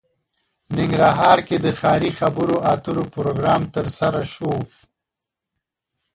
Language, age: Pashto, 40-49